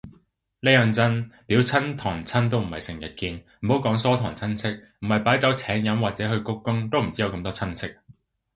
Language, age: Cantonese, 30-39